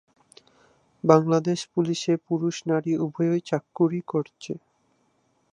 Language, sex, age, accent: Bengali, male, 19-29, প্রমিত বাংলা